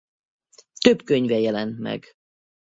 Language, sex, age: Hungarian, female, 50-59